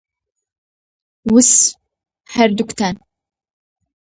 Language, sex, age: Central Kurdish, female, under 19